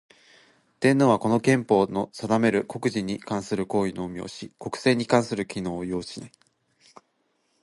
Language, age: Japanese, under 19